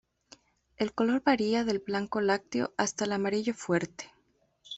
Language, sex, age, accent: Spanish, female, 19-29, México